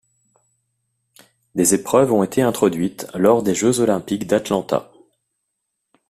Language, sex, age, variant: French, male, 40-49, Français de métropole